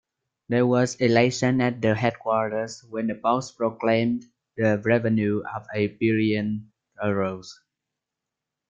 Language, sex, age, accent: English, male, 19-29, United States English